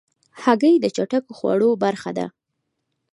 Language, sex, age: Pashto, female, 19-29